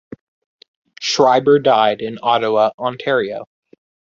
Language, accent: English, United States English